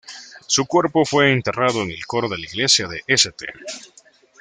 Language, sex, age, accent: Spanish, male, 30-39, América central